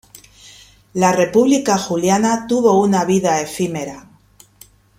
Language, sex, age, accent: Spanish, female, 50-59, España: Centro-Sur peninsular (Madrid, Toledo, Castilla-La Mancha)